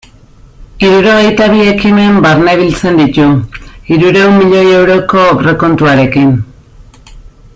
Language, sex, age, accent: Basque, female, 40-49, Erdialdekoa edo Nafarra (Gipuzkoa, Nafarroa)